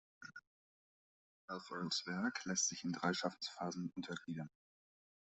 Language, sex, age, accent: German, male, 30-39, Deutschland Deutsch